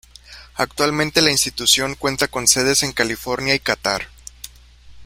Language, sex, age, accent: Spanish, male, 19-29, México